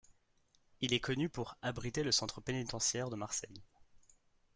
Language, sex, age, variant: French, male, 19-29, Français de métropole